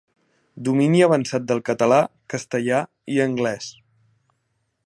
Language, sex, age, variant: Catalan, male, under 19, Central